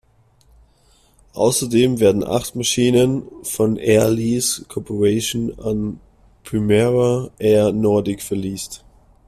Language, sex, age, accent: German, male, 19-29, Österreichisches Deutsch